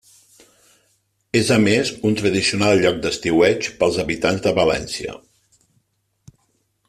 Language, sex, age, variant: Catalan, male, 50-59, Central